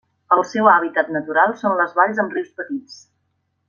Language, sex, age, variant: Catalan, female, 40-49, Central